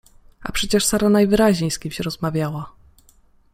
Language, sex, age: Polish, female, 19-29